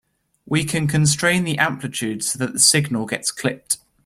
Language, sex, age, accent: English, male, 19-29, England English